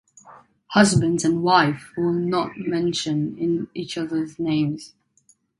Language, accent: English, Israeli